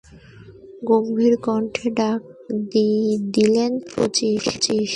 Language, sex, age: Bengali, female, 19-29